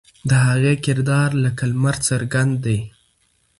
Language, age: Pashto, under 19